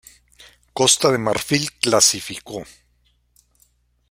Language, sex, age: Spanish, male, 60-69